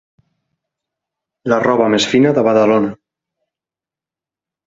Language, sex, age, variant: Catalan, male, 19-29, Central